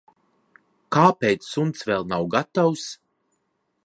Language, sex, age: Latvian, male, 30-39